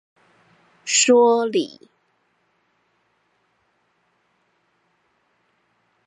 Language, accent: Chinese, 出生地：臺北市